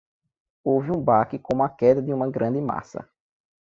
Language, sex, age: Portuguese, male, 19-29